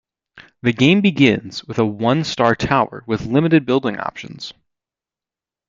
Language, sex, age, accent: English, male, under 19, United States English